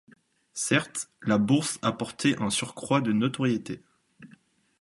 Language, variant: French, Français de métropole